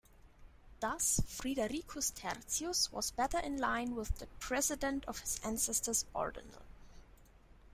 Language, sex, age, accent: English, female, 19-29, England English